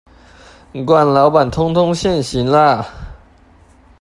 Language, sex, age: Chinese, male, 19-29